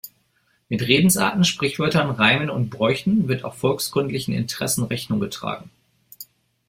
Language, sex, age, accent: German, male, 40-49, Deutschland Deutsch